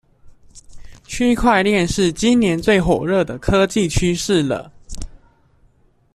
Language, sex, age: Chinese, male, under 19